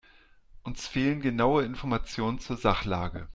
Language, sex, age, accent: German, male, 40-49, Deutschland Deutsch